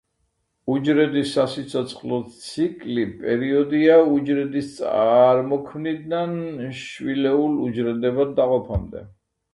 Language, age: Georgian, 60-69